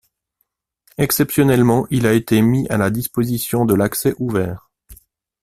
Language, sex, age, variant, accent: French, male, 40-49, Français d'Europe, Français de Suisse